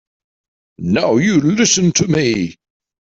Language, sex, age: English, male, 30-39